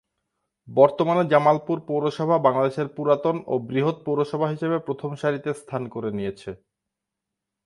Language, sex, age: Bengali, male, 19-29